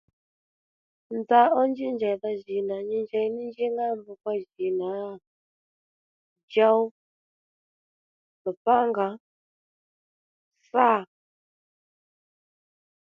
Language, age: Lendu, 19-29